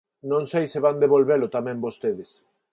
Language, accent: Galician, Neofalante